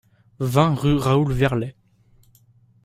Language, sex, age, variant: French, male, under 19, Français de métropole